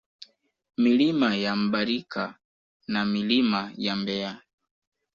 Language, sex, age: Swahili, male, 19-29